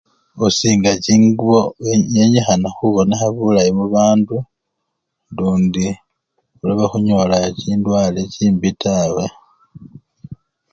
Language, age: Luyia, 40-49